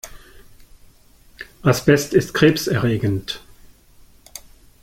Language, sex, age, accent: German, male, 60-69, Deutschland Deutsch